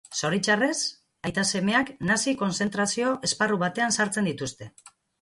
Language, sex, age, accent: Basque, female, 40-49, Mendebalekoa (Araba, Bizkaia, Gipuzkoako mendebaleko herri batzuk)